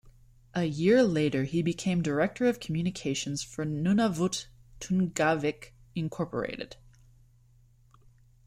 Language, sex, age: English, female, 19-29